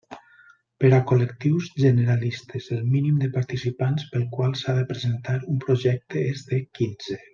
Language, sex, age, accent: Catalan, male, 40-49, valencià